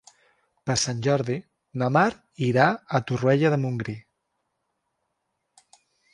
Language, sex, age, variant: Catalan, male, 40-49, Central